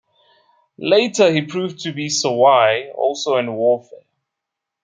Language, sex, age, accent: English, male, 30-39, Southern African (South Africa, Zimbabwe, Namibia)